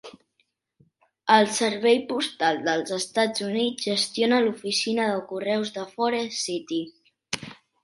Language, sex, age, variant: Catalan, male, under 19, Central